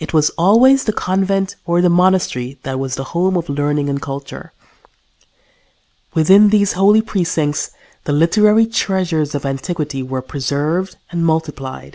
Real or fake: real